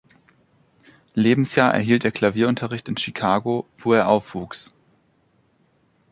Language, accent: German, Deutschland Deutsch